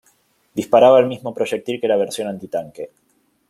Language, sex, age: Spanish, male, 40-49